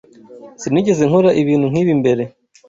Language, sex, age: Kinyarwanda, male, 19-29